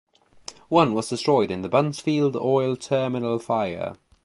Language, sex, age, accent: English, male, under 19, England English